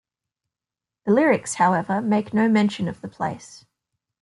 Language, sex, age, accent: English, female, 19-29, Australian English